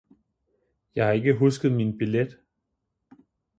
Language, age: Danish, 30-39